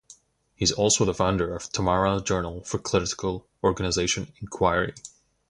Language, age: English, 19-29